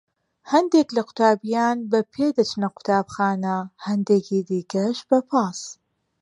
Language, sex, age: Central Kurdish, female, 30-39